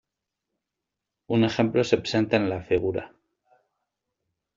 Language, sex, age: Spanish, male, 50-59